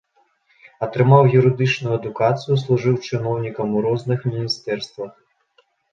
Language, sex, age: Belarusian, male, 19-29